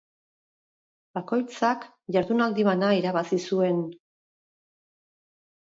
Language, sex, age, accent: Basque, female, 50-59, Mendebalekoa (Araba, Bizkaia, Gipuzkoako mendebaleko herri batzuk)